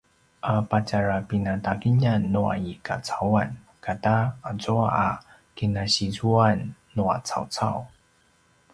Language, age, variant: Paiwan, 30-39, pinayuanan a kinaikacedasan (東排灣語)